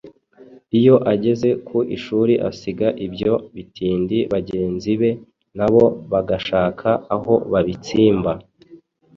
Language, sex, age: Kinyarwanda, male, 19-29